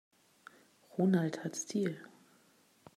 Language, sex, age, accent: German, female, 30-39, Deutschland Deutsch